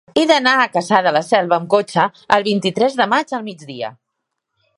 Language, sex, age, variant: Catalan, female, 40-49, Central